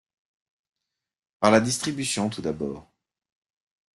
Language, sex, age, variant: French, male, 50-59, Français de métropole